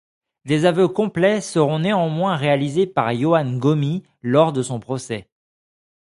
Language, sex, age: French, male, 30-39